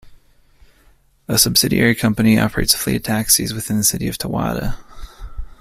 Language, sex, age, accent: English, male, 19-29, United States English